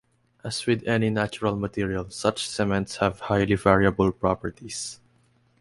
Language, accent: English, Filipino